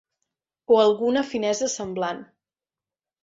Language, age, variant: Catalan, 19-29, Central